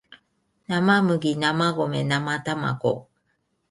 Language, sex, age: Japanese, female, 40-49